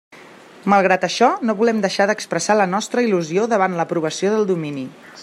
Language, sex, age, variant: Catalan, female, 30-39, Central